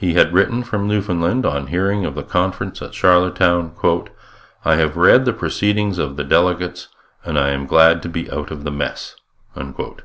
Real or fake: real